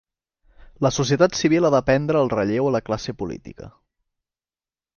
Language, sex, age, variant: Catalan, male, 19-29, Central